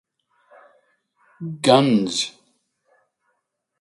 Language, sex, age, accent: English, male, 80-89, England English